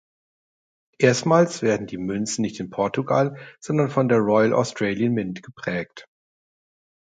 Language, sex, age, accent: German, male, 40-49, Deutschland Deutsch